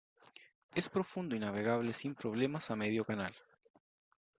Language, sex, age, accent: Spanish, male, 30-39, Chileno: Chile, Cuyo